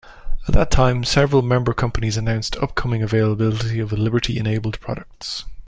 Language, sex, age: English, male, 30-39